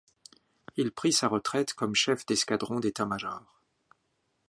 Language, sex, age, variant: French, male, 40-49, Français de métropole